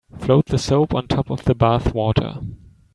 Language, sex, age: English, male, 19-29